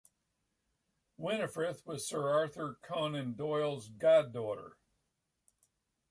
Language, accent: English, United States English